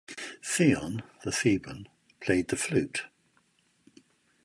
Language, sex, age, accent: English, male, 70-79, England English